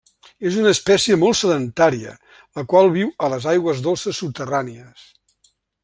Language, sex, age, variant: Catalan, male, 70-79, Central